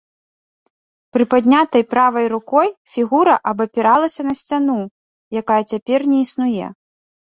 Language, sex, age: Belarusian, female, 30-39